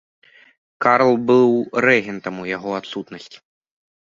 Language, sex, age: Belarusian, male, under 19